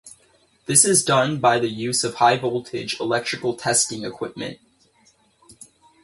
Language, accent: English, United States English